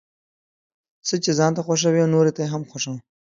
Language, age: Pashto, 19-29